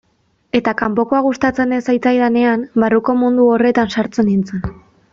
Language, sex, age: Basque, female, 19-29